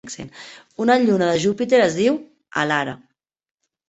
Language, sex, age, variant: Catalan, female, 19-29, Central